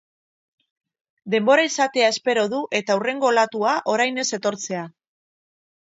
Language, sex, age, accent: Basque, female, 50-59, Erdialdekoa edo Nafarra (Gipuzkoa, Nafarroa)